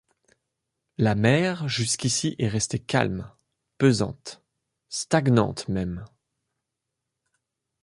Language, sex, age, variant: French, male, 30-39, Français de métropole